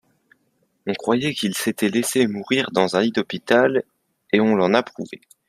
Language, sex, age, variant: French, male, under 19, Français de métropole